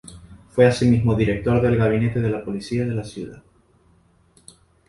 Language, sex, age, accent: Spanish, male, 19-29, España: Islas Canarias